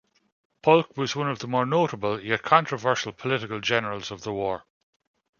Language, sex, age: English, male, 40-49